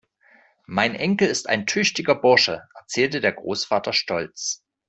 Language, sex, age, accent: German, male, 40-49, Deutschland Deutsch